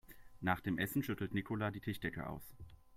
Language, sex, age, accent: German, male, 19-29, Deutschland Deutsch